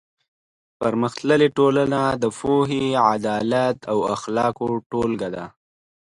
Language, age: Pashto, 30-39